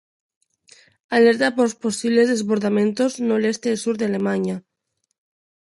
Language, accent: Galician, Neofalante